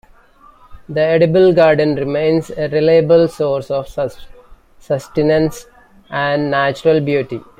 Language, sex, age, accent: English, male, 40-49, India and South Asia (India, Pakistan, Sri Lanka)